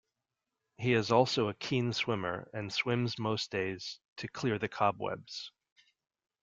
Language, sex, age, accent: English, male, 30-39, United States English